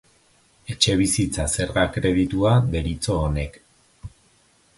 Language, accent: Basque, Erdialdekoa edo Nafarra (Gipuzkoa, Nafarroa)